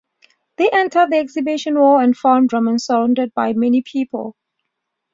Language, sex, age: English, female, 30-39